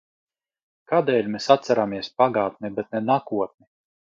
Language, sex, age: Latvian, male, 40-49